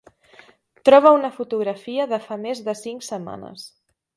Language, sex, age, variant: Catalan, female, 19-29, Central